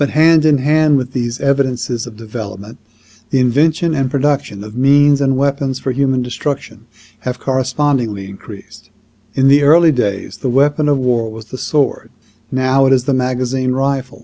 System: none